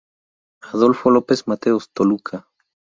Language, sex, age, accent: Spanish, male, 19-29, México